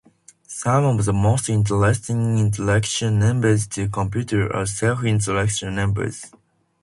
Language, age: English, under 19